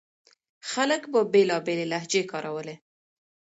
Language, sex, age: Pashto, female, 30-39